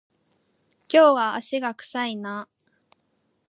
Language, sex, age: Japanese, female, 19-29